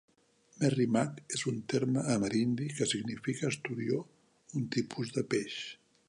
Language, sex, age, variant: Catalan, male, 70-79, Central